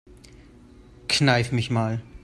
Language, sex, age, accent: German, male, 30-39, Deutschland Deutsch